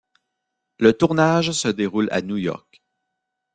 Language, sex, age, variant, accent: French, male, 40-49, Français d'Amérique du Nord, Français du Canada